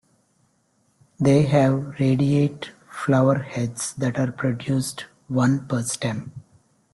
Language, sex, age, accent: English, male, 50-59, India and South Asia (India, Pakistan, Sri Lanka)